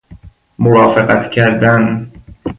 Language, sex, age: Persian, male, 19-29